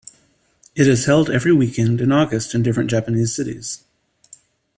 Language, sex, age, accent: English, male, 30-39, United States English